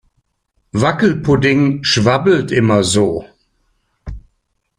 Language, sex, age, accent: German, male, 60-69, Deutschland Deutsch